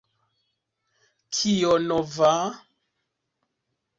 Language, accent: Esperanto, Internacia